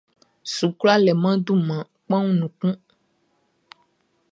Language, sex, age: Baoulé, female, 19-29